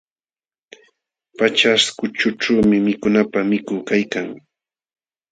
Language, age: Jauja Wanca Quechua, 40-49